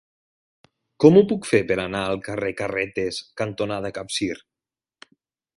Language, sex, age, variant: Catalan, male, 30-39, Nord-Occidental